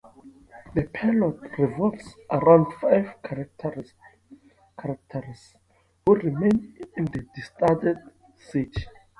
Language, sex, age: English, male, 19-29